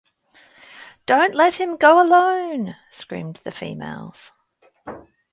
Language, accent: English, Australian English